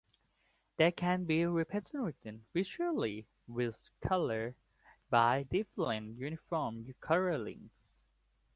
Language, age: English, 19-29